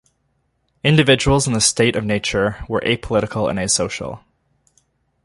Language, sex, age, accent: English, male, 19-29, Canadian English